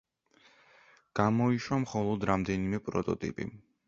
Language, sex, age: Georgian, male, under 19